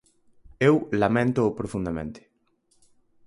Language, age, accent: Galician, 19-29, Oriental (común en zona oriental)